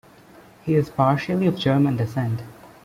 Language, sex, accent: English, male, India and South Asia (India, Pakistan, Sri Lanka)